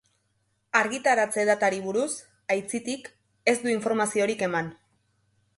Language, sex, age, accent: Basque, female, 19-29, Erdialdekoa edo Nafarra (Gipuzkoa, Nafarroa)